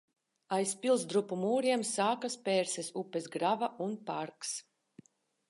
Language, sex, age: Latvian, female, 40-49